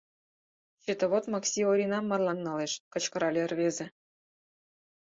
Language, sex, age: Mari, female, 19-29